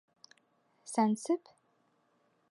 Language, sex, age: Bashkir, female, 19-29